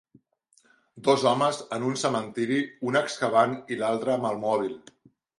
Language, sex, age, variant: Catalan, male, 50-59, Central